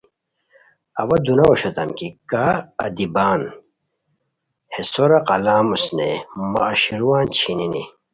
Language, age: Khowar, 30-39